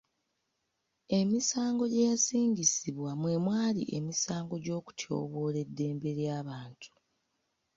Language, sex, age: Ganda, female, 19-29